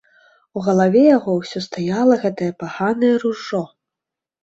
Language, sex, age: Belarusian, female, 30-39